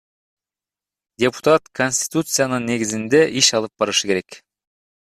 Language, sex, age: Kyrgyz, male, 30-39